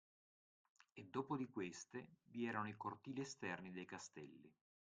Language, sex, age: Italian, male, 50-59